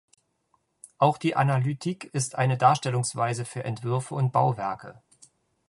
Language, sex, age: German, male, 40-49